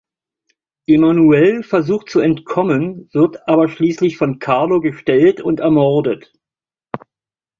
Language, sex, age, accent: German, male, 50-59, Deutschland Deutsch